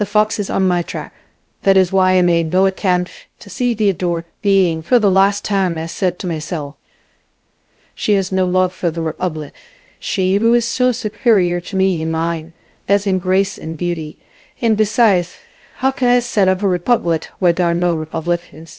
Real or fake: fake